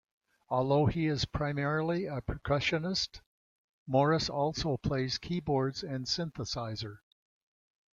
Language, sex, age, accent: English, male, 80-89, United States English